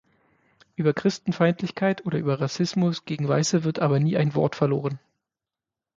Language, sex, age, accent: German, male, 30-39, Deutschland Deutsch